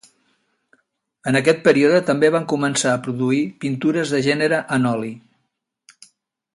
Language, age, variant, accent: Catalan, 60-69, Central, central